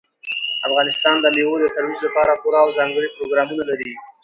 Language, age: Pashto, under 19